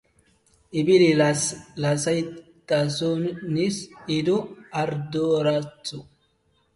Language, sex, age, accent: Basque, male, 19-29, Mendebalekoa (Araba, Bizkaia, Gipuzkoako mendebaleko herri batzuk)